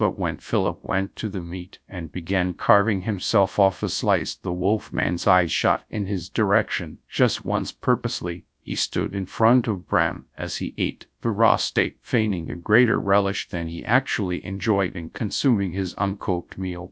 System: TTS, GradTTS